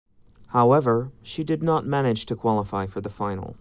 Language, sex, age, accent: English, male, 30-39, Canadian English